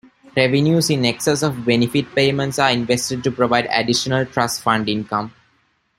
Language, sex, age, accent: English, male, 19-29, India and South Asia (India, Pakistan, Sri Lanka)